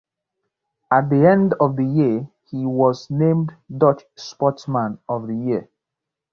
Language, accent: English, Southern African (South Africa, Zimbabwe, Namibia)